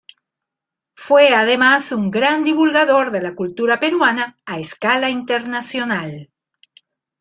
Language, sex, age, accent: Spanish, female, 50-59, Caribe: Cuba, Venezuela, Puerto Rico, República Dominicana, Panamá, Colombia caribeña, México caribeño, Costa del golfo de México